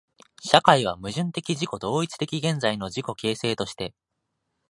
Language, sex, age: Japanese, male, 19-29